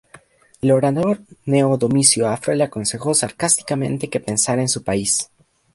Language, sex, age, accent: Spanish, male, under 19, Andino-Pacífico: Colombia, Perú, Ecuador, oeste de Bolivia y Venezuela andina